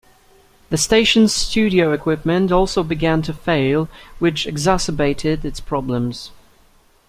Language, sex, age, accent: English, male, 19-29, England English